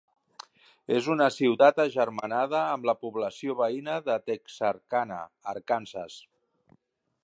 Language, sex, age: Catalan, male, 50-59